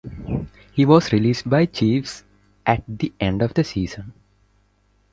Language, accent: English, India and South Asia (India, Pakistan, Sri Lanka)